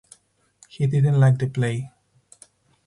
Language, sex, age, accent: English, male, 19-29, United States English; England English